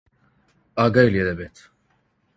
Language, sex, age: Central Kurdish, male, 19-29